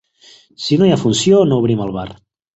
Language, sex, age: Catalan, male, 30-39